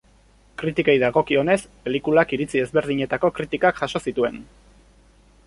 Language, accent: Basque, Erdialdekoa edo Nafarra (Gipuzkoa, Nafarroa)